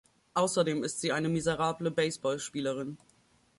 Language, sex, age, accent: German, female, 19-29, Deutschland Deutsch